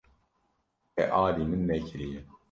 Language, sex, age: Kurdish, male, 19-29